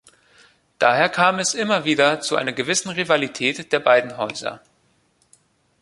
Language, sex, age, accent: German, male, 19-29, Deutschland Deutsch